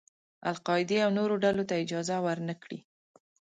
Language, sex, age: Pashto, female, 19-29